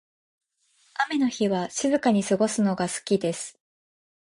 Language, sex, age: Japanese, female, 19-29